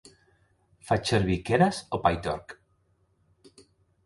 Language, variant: Catalan, Central